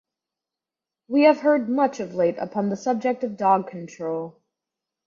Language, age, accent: English, under 19, United States English